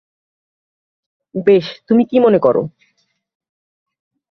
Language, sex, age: Bengali, male, 19-29